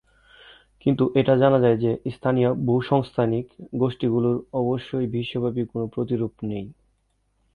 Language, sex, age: Bengali, male, 19-29